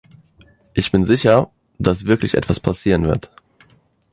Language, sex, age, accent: German, male, 19-29, Deutschland Deutsch